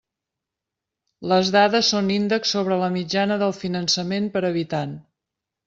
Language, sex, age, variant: Catalan, female, 50-59, Central